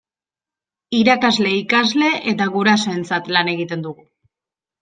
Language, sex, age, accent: Basque, female, 19-29, Erdialdekoa edo Nafarra (Gipuzkoa, Nafarroa)